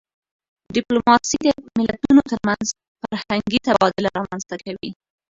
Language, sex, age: Pashto, female, 19-29